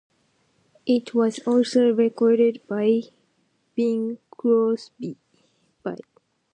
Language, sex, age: English, female, 19-29